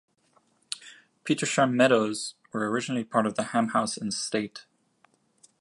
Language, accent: English, United States English